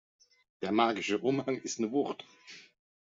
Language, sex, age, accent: German, male, 50-59, Deutschland Deutsch